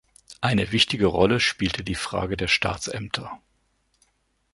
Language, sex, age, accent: German, male, 50-59, Deutschland Deutsch